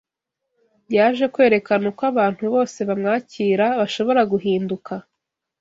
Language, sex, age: Kinyarwanda, female, 19-29